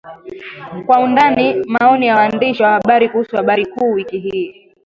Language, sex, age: Swahili, female, 19-29